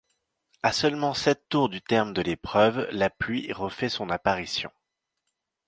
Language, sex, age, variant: French, male, 40-49, Français de métropole